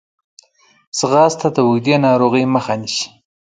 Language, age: Pashto, 19-29